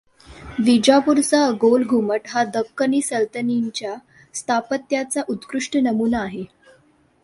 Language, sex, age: Marathi, female, under 19